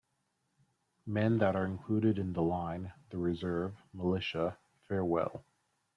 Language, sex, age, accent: English, male, 30-39, United States English